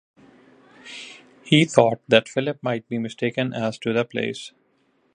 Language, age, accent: English, 40-49, India and South Asia (India, Pakistan, Sri Lanka)